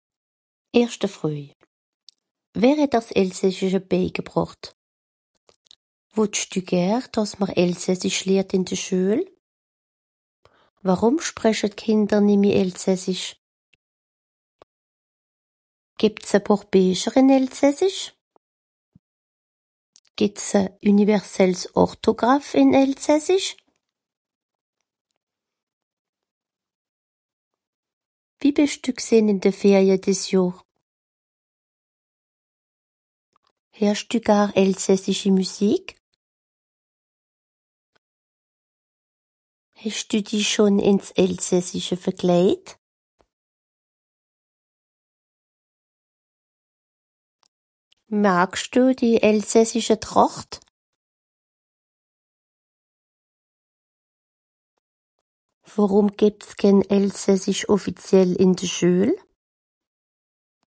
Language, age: Swiss German, 50-59